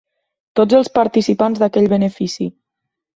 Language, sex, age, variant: Catalan, female, 19-29, Nord-Occidental